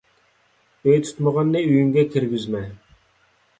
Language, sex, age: Uyghur, male, 30-39